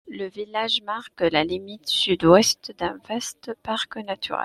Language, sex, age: French, female, 19-29